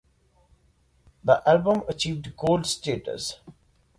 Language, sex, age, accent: English, male, 19-29, United States English